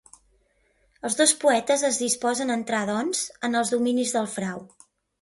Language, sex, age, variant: Catalan, female, 40-49, Central